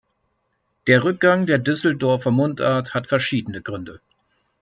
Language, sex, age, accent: German, male, 30-39, Deutschland Deutsch